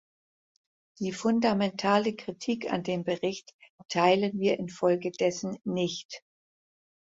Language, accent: German, Deutschland Deutsch